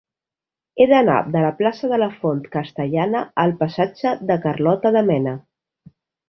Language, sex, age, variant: Catalan, female, 40-49, Nord-Occidental